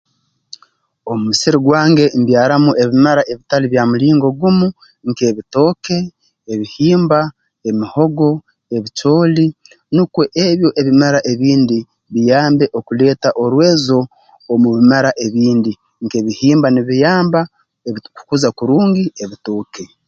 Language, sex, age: Tooro, male, 40-49